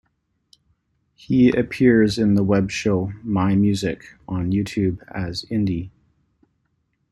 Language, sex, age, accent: English, male, 40-49, Canadian English